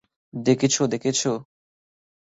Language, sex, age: Bengali, male, under 19